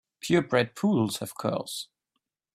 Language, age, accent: English, 19-29, United States English